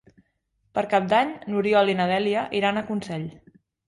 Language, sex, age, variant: Catalan, female, 19-29, Central